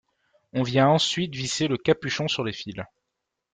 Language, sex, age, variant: French, male, 19-29, Français de métropole